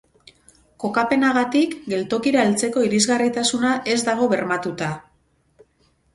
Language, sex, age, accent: Basque, female, 40-49, Mendebalekoa (Araba, Bizkaia, Gipuzkoako mendebaleko herri batzuk)